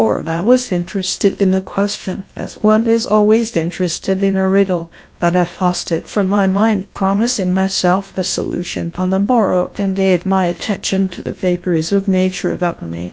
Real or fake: fake